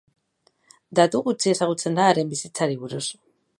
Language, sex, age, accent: Basque, female, 30-39, Mendebalekoa (Araba, Bizkaia, Gipuzkoako mendebaleko herri batzuk)